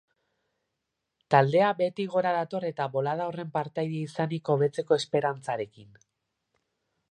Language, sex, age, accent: Basque, male, 19-29, Erdialdekoa edo Nafarra (Gipuzkoa, Nafarroa)